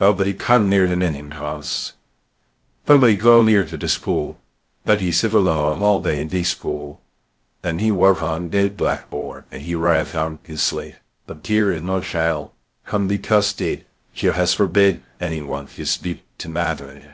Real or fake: fake